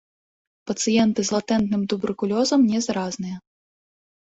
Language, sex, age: Belarusian, female, 19-29